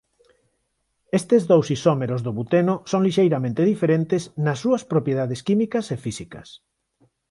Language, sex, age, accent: Galician, male, 50-59, Neofalante